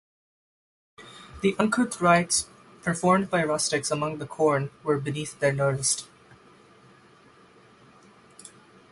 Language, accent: English, United States English; England English; India and South Asia (India, Pakistan, Sri Lanka)